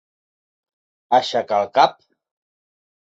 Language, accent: Catalan, Català central